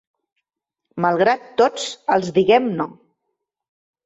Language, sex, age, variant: Catalan, female, 30-39, Central